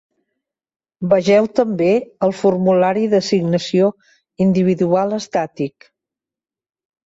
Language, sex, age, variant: Catalan, female, 60-69, Central